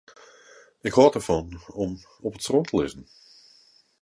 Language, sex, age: Western Frisian, male, 30-39